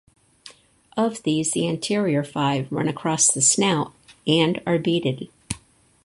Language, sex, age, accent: English, female, 60-69, United States English